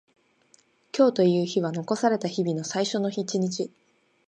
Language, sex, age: Japanese, female, 19-29